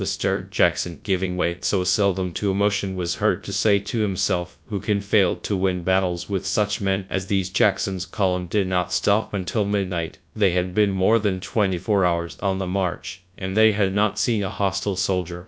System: TTS, GradTTS